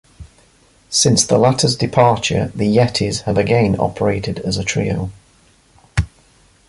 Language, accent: English, England English